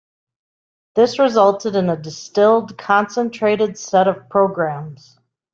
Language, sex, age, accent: English, female, 50-59, United States English